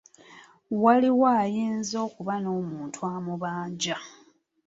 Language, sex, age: Ganda, female, 30-39